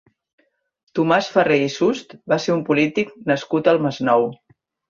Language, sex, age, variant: Catalan, female, 60-69, Central